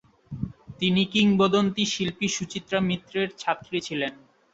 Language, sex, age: Bengali, male, 19-29